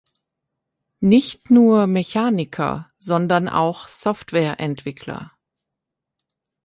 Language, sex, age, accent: German, female, 30-39, Deutschland Deutsch